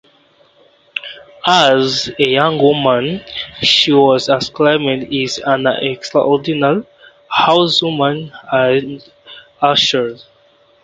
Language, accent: English, United States English